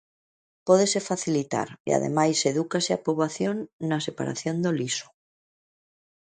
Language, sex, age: Galician, female, 40-49